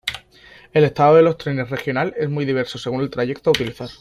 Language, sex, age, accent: Spanish, male, 19-29, España: Sur peninsular (Andalucia, Extremadura, Murcia)